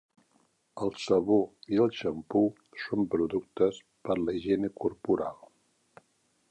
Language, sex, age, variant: Catalan, male, 70-79, Central